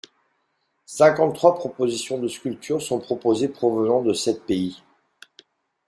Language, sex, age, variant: French, male, 40-49, Français de métropole